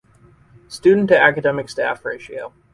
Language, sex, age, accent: English, male, 30-39, United States English